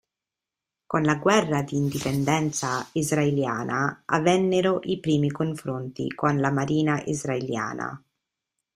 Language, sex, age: Italian, female, 30-39